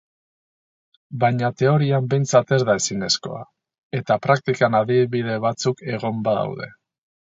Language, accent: Basque, Erdialdekoa edo Nafarra (Gipuzkoa, Nafarroa)